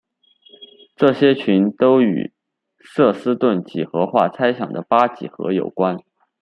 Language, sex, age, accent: Chinese, male, 19-29, 出生地：四川省